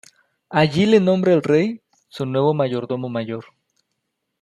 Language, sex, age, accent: Spanish, male, 30-39, México